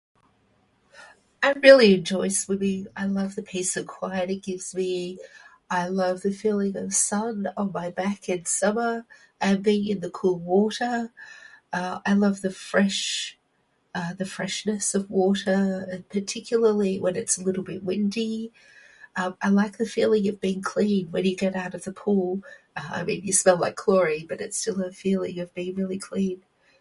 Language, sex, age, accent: English, female, 40-49, Australian English